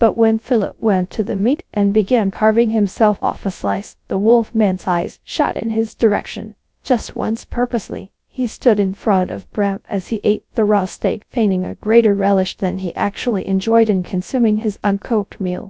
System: TTS, GradTTS